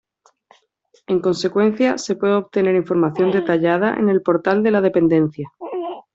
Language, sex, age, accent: Spanish, female, 30-39, España: Sur peninsular (Andalucia, Extremadura, Murcia)